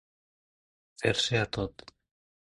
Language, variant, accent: Catalan, Nord-Occidental, nord-occidental